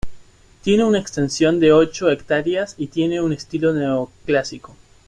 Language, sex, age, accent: Spanish, male, 19-29, Rioplatense: Argentina, Uruguay, este de Bolivia, Paraguay